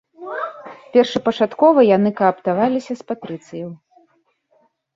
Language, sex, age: Belarusian, female, 40-49